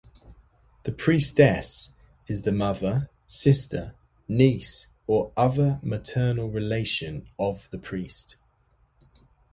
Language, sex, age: English, male, 40-49